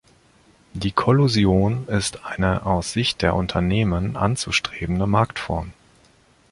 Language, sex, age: German, male, 30-39